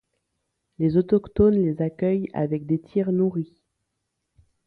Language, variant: French, Français de métropole